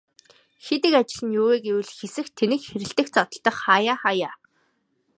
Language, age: Mongolian, 19-29